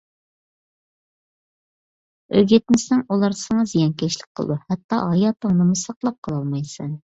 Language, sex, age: Uyghur, female, 30-39